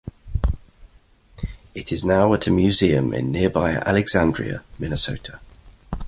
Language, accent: English, England English